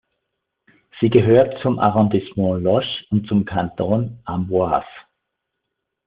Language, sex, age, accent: German, male, 50-59, Österreichisches Deutsch